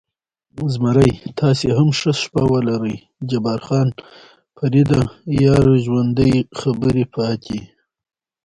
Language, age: Pashto, 19-29